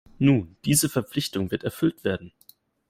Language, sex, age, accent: German, male, 19-29, Deutschland Deutsch